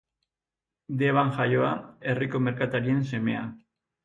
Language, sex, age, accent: Basque, male, 50-59, Erdialdekoa edo Nafarra (Gipuzkoa, Nafarroa)